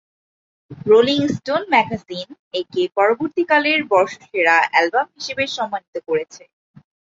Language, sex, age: Bengali, female, 19-29